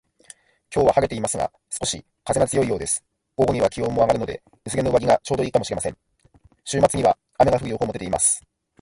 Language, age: Japanese, 30-39